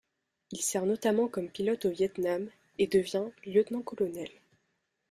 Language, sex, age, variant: French, female, under 19, Français de métropole